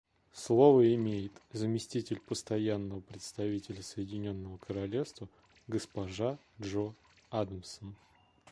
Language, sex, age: Russian, male, 30-39